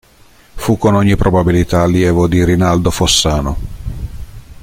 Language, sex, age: Italian, male, 50-59